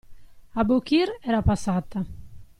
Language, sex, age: Italian, female, 50-59